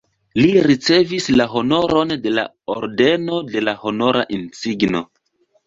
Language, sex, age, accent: Esperanto, male, 30-39, Internacia